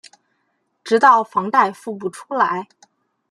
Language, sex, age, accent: Chinese, female, 19-29, 出生地：河北省